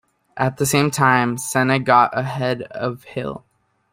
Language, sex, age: English, male, 19-29